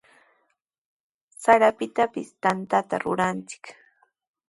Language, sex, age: Sihuas Ancash Quechua, female, 19-29